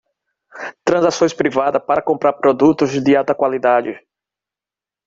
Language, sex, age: Portuguese, male, 30-39